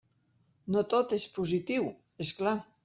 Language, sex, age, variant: Catalan, female, 50-59, Central